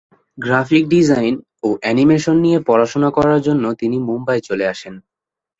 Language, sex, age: Bengali, male, 19-29